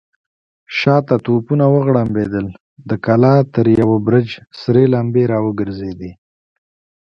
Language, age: Pashto, 19-29